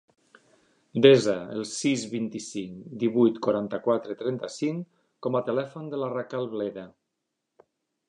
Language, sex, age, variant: Catalan, male, 40-49, Nord-Occidental